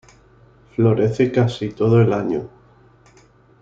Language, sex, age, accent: Spanish, male, 30-39, España: Sur peninsular (Andalucia, Extremadura, Murcia)